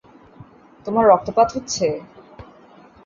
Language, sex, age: Bengali, female, 19-29